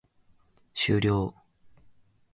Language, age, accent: Japanese, under 19, 標準語